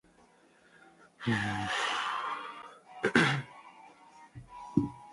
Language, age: Chinese, 19-29